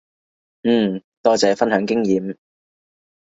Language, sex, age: Cantonese, male, 19-29